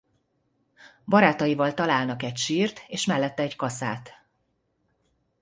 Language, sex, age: Hungarian, female, 50-59